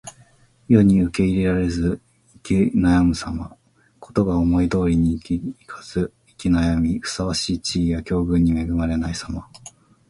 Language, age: Japanese, 19-29